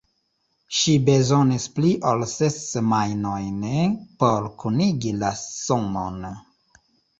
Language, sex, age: Esperanto, male, 40-49